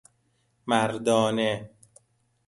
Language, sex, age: Persian, male, 30-39